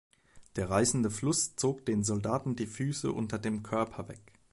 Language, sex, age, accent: German, male, 19-29, Deutschland Deutsch